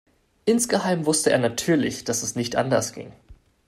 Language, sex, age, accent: German, male, 19-29, Deutschland Deutsch